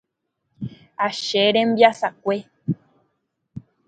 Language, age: Guarani, 19-29